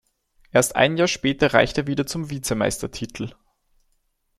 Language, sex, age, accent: German, male, 19-29, Österreichisches Deutsch